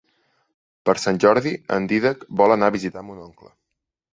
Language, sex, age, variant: Catalan, male, 19-29, Central